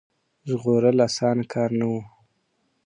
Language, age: Pashto, 19-29